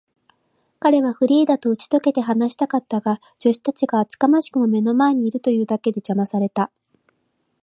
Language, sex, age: Japanese, female, 40-49